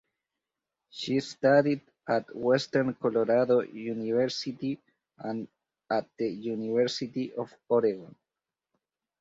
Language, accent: English, United States English